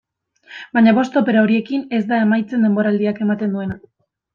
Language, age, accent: Basque, 19-29, Mendebalekoa (Araba, Bizkaia, Gipuzkoako mendebaleko herri batzuk)